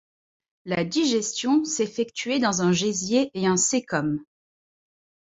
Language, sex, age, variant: French, female, 30-39, Français de métropole